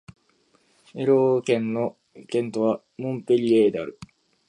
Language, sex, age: Japanese, male, 19-29